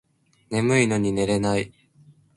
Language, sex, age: Japanese, male, 19-29